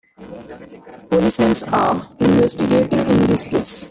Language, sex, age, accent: English, male, 19-29, India and South Asia (India, Pakistan, Sri Lanka)